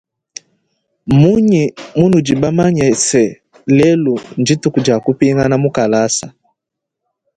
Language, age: Luba-Lulua, 19-29